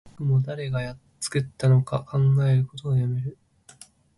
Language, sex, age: Japanese, male, under 19